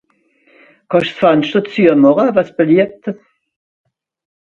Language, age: Swiss German, 60-69